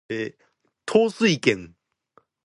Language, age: Japanese, under 19